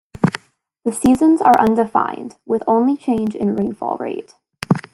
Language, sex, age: English, female, under 19